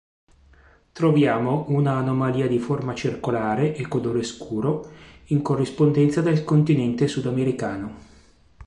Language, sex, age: Italian, male, 50-59